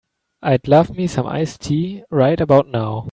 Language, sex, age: English, male, 19-29